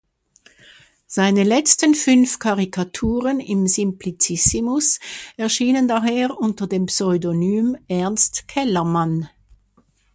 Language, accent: German, Schweizerdeutsch